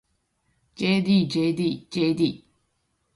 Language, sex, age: Japanese, female, 19-29